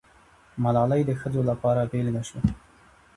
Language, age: Pashto, 19-29